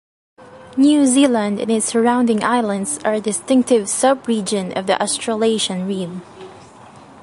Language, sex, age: English, female, 19-29